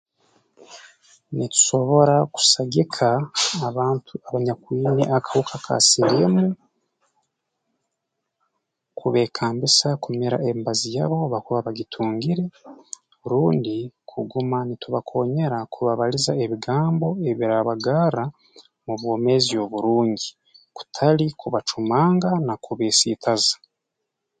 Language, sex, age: Tooro, male, 19-29